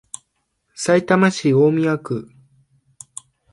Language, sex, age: Japanese, male, 19-29